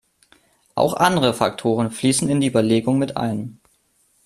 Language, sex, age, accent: German, male, under 19, Deutschland Deutsch